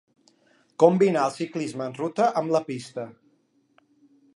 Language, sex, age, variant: Catalan, male, 40-49, Balear